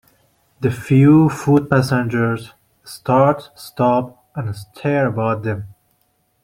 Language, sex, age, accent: English, male, 19-29, United States English